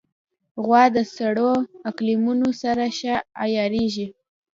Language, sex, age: Pashto, female, under 19